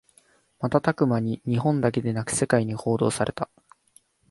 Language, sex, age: Japanese, male, 19-29